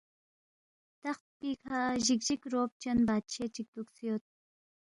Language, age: Balti, 19-29